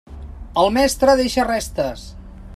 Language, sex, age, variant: Catalan, male, 40-49, Central